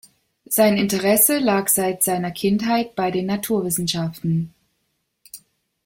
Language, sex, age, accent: German, female, 50-59, Deutschland Deutsch